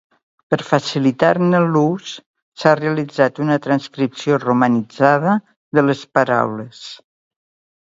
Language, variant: Catalan, Septentrional